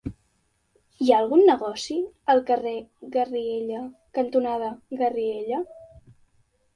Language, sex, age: Catalan, female, under 19